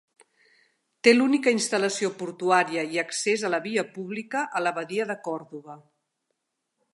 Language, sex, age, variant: Catalan, female, 50-59, Central